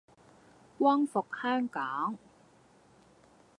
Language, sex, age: Cantonese, female, 30-39